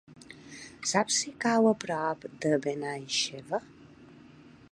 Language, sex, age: Catalan, female, 40-49